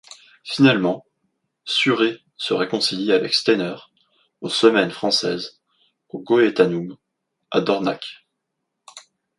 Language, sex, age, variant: French, male, 19-29, Français de métropole